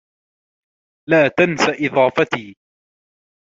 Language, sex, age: Arabic, male, 19-29